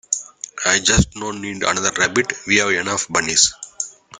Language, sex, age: English, male, 40-49